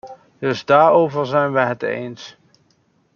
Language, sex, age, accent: Dutch, male, 30-39, Nederlands Nederlands